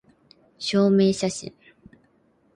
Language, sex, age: Japanese, female, 30-39